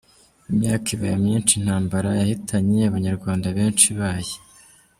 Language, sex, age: Kinyarwanda, male, 30-39